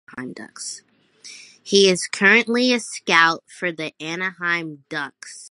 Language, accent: English, United States English